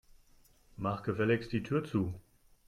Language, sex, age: German, male, 30-39